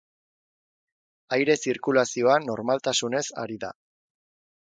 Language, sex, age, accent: Basque, male, 30-39, Erdialdekoa edo Nafarra (Gipuzkoa, Nafarroa)